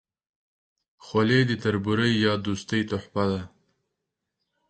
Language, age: Pashto, 30-39